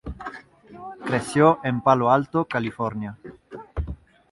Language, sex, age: Spanish, male, 19-29